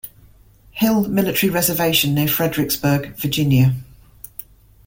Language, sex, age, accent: English, female, 50-59, England English